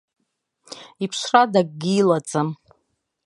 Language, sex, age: Abkhazian, female, 40-49